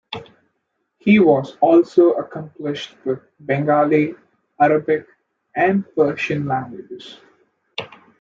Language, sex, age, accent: English, male, 19-29, India and South Asia (India, Pakistan, Sri Lanka)